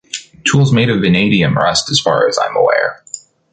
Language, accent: English, United States English